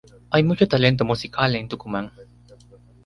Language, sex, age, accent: Spanish, male, 19-29, Andino-Pacífico: Colombia, Perú, Ecuador, oeste de Bolivia y Venezuela andina